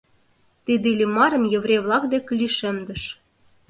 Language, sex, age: Mari, female, 19-29